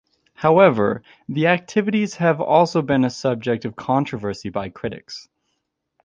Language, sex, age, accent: English, male, 19-29, United States English